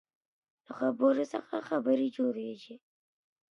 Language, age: Pashto, under 19